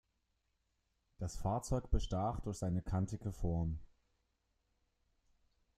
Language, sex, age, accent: German, male, 30-39, Deutschland Deutsch